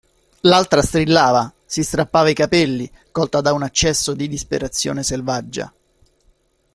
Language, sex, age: Italian, male, 50-59